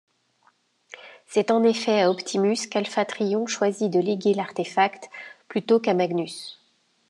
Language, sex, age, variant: French, female, 50-59, Français de métropole